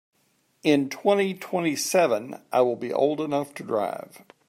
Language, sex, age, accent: English, male, 60-69, United States English